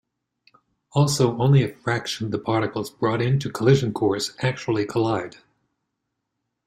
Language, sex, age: English, male, 60-69